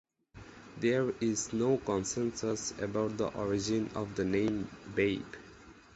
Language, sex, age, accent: English, male, 19-29, United States English